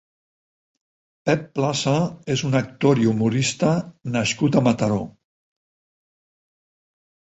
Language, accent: Catalan, valencià